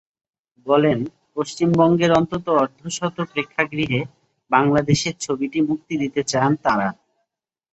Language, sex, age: Bengali, male, 30-39